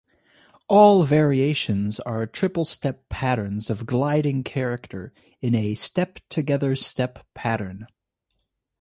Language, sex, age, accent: English, male, 19-29, United States English